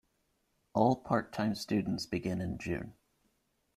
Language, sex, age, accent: English, male, 19-29, United States English